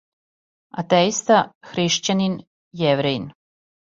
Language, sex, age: Serbian, female, 50-59